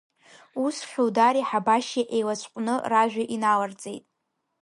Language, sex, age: Abkhazian, female, 19-29